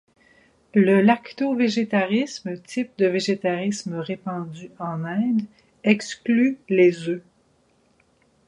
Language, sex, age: French, female, 50-59